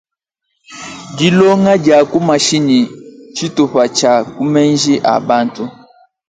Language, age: Luba-Lulua, 19-29